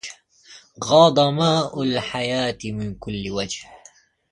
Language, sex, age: Arabic, male, 19-29